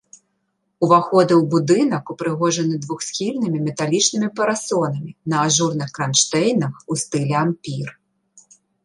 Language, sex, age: Belarusian, female, 30-39